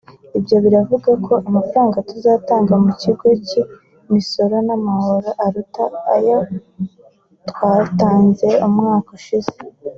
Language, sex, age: Kinyarwanda, female, 19-29